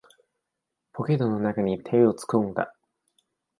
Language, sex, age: Japanese, male, 19-29